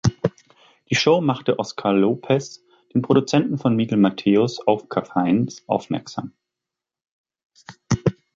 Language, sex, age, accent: German, male, 19-29, Deutschland Deutsch